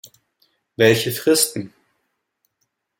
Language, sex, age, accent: German, male, 19-29, Deutschland Deutsch